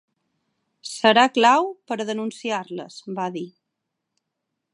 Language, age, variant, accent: Catalan, 30-39, Balear, balear; Palma